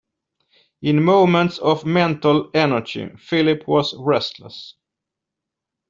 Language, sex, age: English, male, 40-49